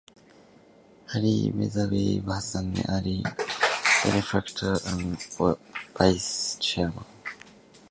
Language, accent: English, United States English